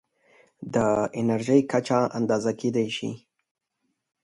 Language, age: Pashto, 19-29